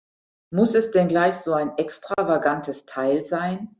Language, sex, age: German, female, 50-59